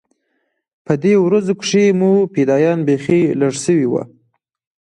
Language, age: Pashto, 19-29